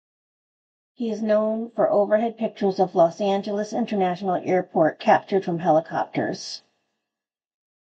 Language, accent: English, United States English